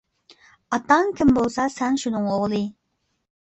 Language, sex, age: Uyghur, female, 19-29